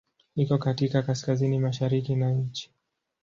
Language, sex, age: Swahili, male, 19-29